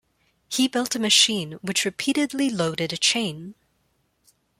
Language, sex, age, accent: English, female, 19-29, Filipino